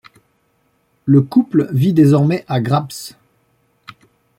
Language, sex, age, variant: French, male, 40-49, Français de métropole